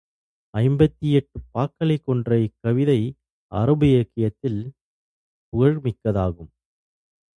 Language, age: Tamil, 40-49